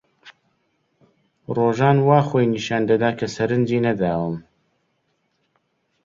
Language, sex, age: Central Kurdish, male, 30-39